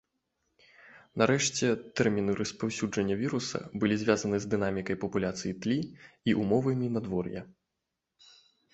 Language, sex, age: Belarusian, male, 19-29